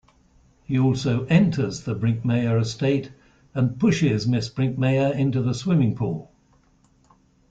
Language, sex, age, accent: English, male, 60-69, England English